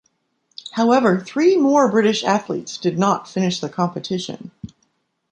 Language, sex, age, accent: English, female, 60-69, United States English